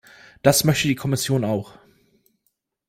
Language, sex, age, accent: German, male, 30-39, Deutschland Deutsch